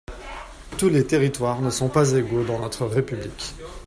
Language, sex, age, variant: French, male, 40-49, Français de métropole